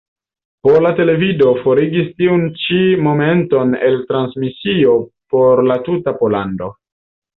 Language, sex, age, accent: Esperanto, male, 19-29, Internacia